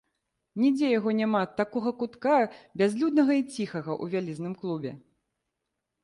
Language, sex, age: Belarusian, female, 30-39